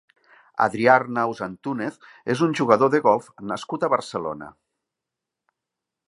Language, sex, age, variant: Catalan, male, 40-49, Nord-Occidental